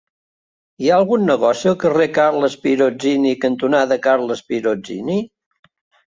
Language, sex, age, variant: Catalan, male, 60-69, Central